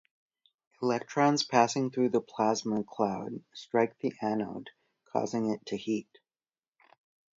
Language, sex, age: English, male, 19-29